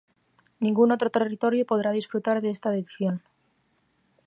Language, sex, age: Spanish, female, under 19